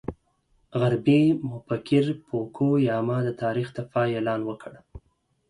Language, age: Pashto, 30-39